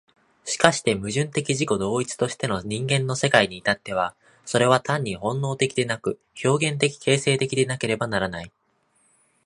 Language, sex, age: Japanese, male, 19-29